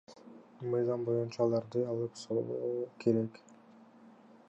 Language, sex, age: Kyrgyz, male, under 19